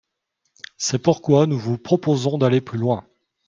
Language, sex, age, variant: French, male, 30-39, Français de métropole